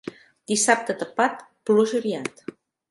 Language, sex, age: Catalan, female, 50-59